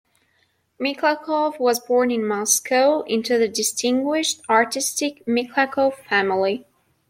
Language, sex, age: English, female, 19-29